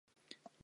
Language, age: Japanese, 19-29